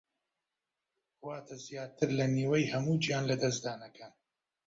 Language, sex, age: Central Kurdish, male, 30-39